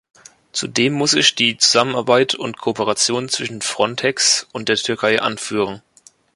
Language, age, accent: German, under 19, Deutschland Deutsch